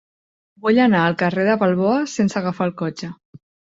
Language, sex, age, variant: Catalan, female, 30-39, Central